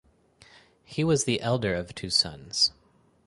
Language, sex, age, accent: English, male, 30-39, United States English